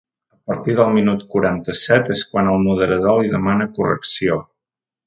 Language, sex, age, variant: Catalan, male, 30-39, Central